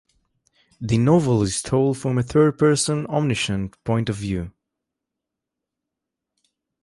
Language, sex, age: English, male, 19-29